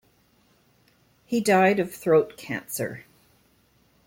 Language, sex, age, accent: English, female, 60-69, Canadian English